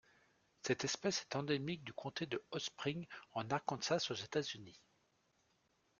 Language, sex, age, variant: French, male, 30-39, Français de métropole